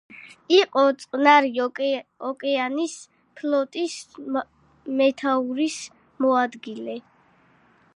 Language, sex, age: Georgian, female, under 19